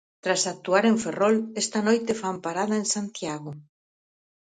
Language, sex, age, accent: Galician, female, 60-69, Normativo (estándar)